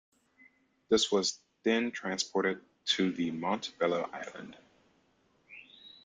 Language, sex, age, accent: English, male, 30-39, United States English